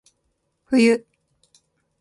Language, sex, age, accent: Japanese, female, 50-59, 標準語